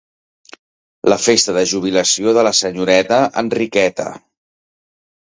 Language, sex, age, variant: Catalan, male, 40-49, Central